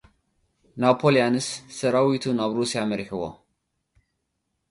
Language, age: Tigrinya, 19-29